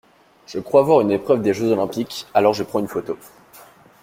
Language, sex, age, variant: French, male, 19-29, Français de métropole